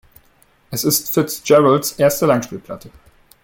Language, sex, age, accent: German, male, 19-29, Deutschland Deutsch